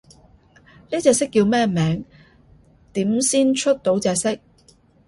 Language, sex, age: Cantonese, female, 30-39